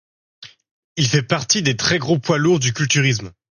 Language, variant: French, Français de métropole